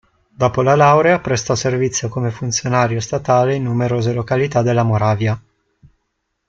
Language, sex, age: Italian, male, 19-29